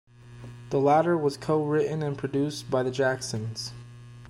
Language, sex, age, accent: English, male, 19-29, United States English